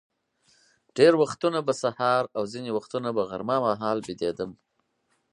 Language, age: Pashto, 40-49